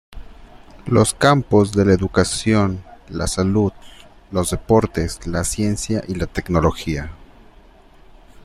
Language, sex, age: Spanish, male, 19-29